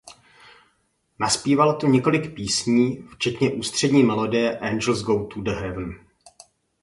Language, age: Czech, 40-49